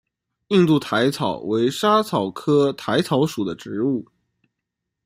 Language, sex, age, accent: Chinese, male, 19-29, 出生地：江苏省